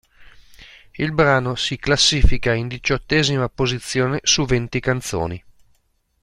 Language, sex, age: Italian, male, 40-49